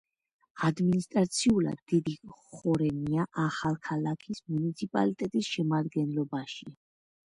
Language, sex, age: Georgian, female, under 19